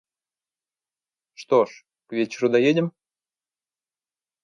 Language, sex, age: Russian, male, 19-29